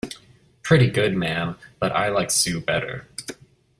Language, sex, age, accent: English, male, 19-29, United States English